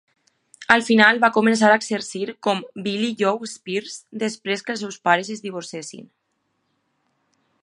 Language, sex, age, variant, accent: Catalan, female, 19-29, Valencià central, valencià